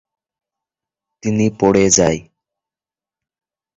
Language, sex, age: Bengali, male, under 19